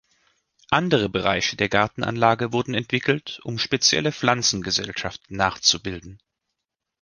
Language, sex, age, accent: German, male, 30-39, Deutschland Deutsch